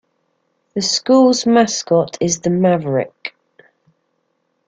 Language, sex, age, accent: English, female, 40-49, England English